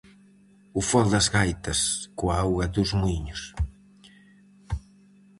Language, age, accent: Galician, 50-59, Central (gheada)